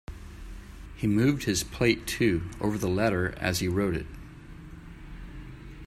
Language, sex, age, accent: English, male, 50-59, United States English